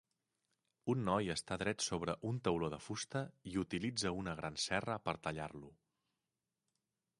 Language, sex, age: Catalan, male, 40-49